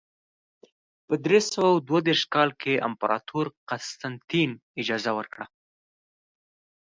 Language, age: Pashto, under 19